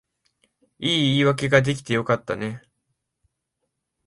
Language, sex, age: Japanese, male, 19-29